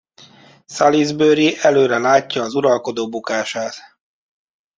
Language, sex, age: Hungarian, male, 30-39